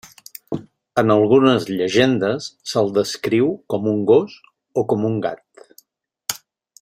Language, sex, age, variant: Catalan, male, 50-59, Central